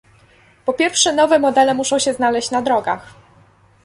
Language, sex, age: Polish, male, 19-29